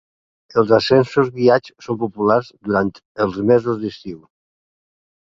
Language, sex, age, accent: Catalan, male, 70-79, valencià